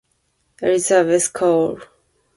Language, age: English, 19-29